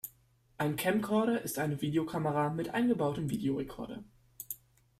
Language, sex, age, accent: German, male, under 19, Deutschland Deutsch